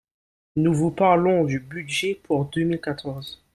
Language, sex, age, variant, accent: French, male, 19-29, Français des départements et régions d'outre-mer, Français de La Réunion